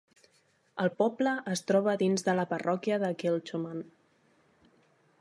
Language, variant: Catalan, Nord-Occidental